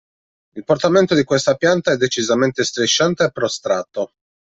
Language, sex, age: Italian, male, 30-39